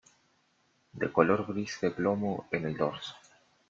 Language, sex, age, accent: Spanish, male, 19-29, Rioplatense: Argentina, Uruguay, este de Bolivia, Paraguay